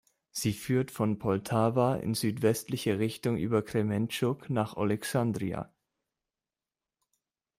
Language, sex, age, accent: German, male, 19-29, Deutschland Deutsch